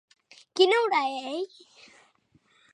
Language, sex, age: Occitan, female, 30-39